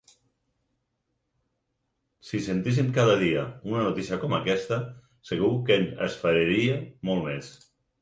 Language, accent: Catalan, Barcelona